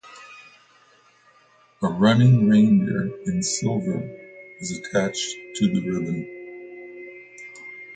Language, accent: English, United States English